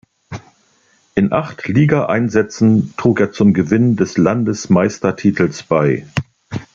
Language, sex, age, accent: German, male, 60-69, Deutschland Deutsch